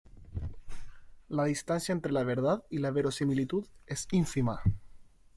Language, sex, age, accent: Spanish, male, 19-29, Chileno: Chile, Cuyo